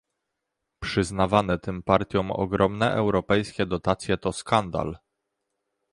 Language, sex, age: Polish, male, 30-39